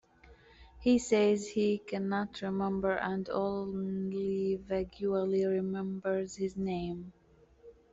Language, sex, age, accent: English, female, 19-29, United States English